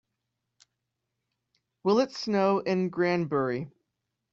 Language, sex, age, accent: English, male, 19-29, United States English